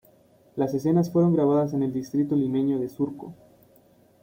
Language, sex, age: Spanish, male, 19-29